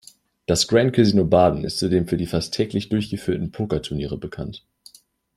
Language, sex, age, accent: German, male, 19-29, Deutschland Deutsch